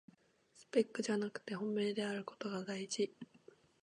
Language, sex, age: Japanese, female, 19-29